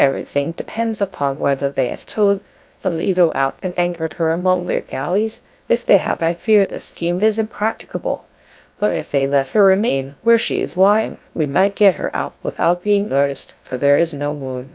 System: TTS, GlowTTS